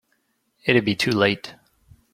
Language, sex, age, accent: English, male, 30-39, United States English